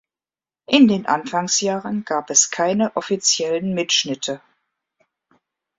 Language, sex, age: German, female, 50-59